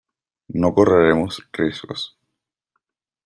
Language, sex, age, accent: Spanish, male, 19-29, Caribe: Cuba, Venezuela, Puerto Rico, República Dominicana, Panamá, Colombia caribeña, México caribeño, Costa del golfo de México